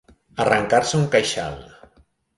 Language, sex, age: Catalan, male, 50-59